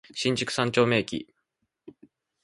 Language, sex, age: Japanese, male, 19-29